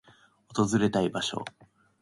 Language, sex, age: Japanese, male, 19-29